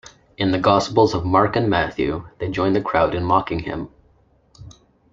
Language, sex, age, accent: English, male, 19-29, Canadian English